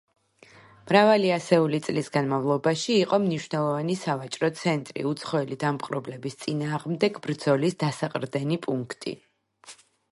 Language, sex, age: Georgian, female, 40-49